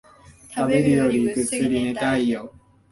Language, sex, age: Japanese, female, 19-29